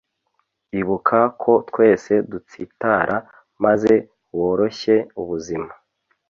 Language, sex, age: Kinyarwanda, male, 30-39